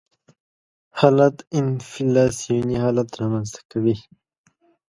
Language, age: Pashto, 19-29